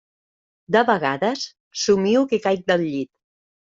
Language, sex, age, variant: Catalan, female, 40-49, Central